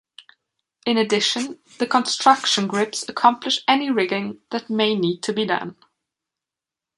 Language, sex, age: English, female, 19-29